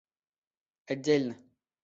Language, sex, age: Russian, male, 19-29